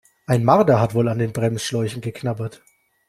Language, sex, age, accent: German, male, 19-29, Deutschland Deutsch